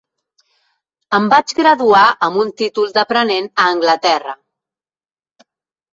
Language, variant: Catalan, Central